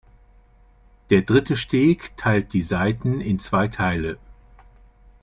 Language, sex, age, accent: German, male, 60-69, Deutschland Deutsch